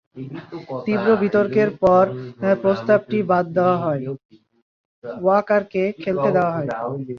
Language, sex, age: Bengali, male, 40-49